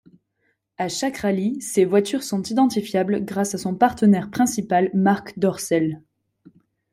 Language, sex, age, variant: French, female, 19-29, Français de métropole